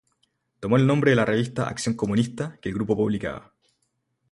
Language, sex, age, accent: Spanish, male, 19-29, Chileno: Chile, Cuyo